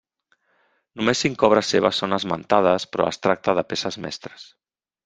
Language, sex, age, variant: Catalan, male, 40-49, Central